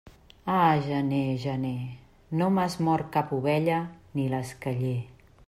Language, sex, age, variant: Catalan, female, 40-49, Central